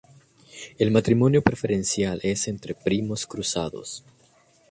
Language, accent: Spanish, América central